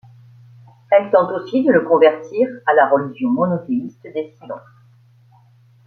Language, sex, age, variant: French, female, 50-59, Français de métropole